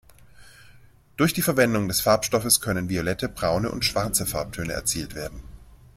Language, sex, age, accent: German, male, 30-39, Deutschland Deutsch